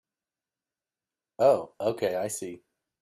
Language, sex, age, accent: English, male, 30-39, Canadian English